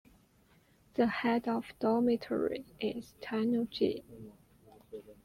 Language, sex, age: English, female, 19-29